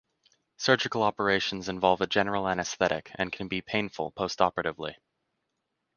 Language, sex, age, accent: English, male, 19-29, United States English